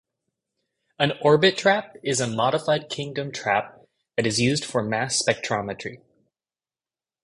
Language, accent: English, United States English